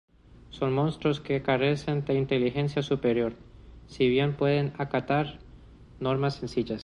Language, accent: Spanish, Andino-Pacífico: Colombia, Perú, Ecuador, oeste de Bolivia y Venezuela andina